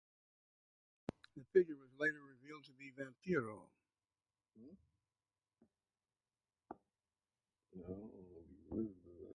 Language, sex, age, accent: English, male, 60-69, United States English